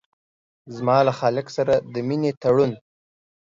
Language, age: Pashto, 19-29